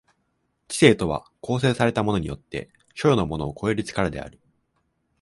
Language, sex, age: Japanese, male, 19-29